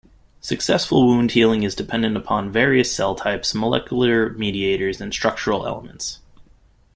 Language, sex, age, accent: English, male, 19-29, United States English